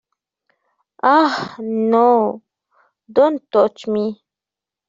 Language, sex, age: English, female, 40-49